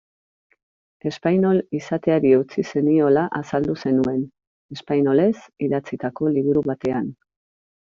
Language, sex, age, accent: Basque, female, 40-49, Erdialdekoa edo Nafarra (Gipuzkoa, Nafarroa)